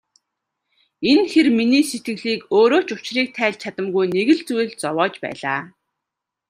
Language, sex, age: Mongolian, female, 30-39